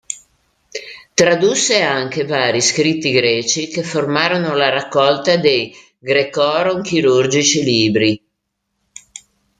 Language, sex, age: Italian, female, 60-69